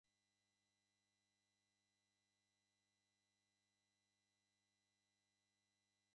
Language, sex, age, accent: Spanish, male, 50-59, España: Norte peninsular (Asturias, Castilla y León, Cantabria, País Vasco, Navarra, Aragón, La Rioja, Guadalajara, Cuenca)